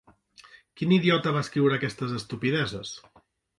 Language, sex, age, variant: Catalan, male, 40-49, Central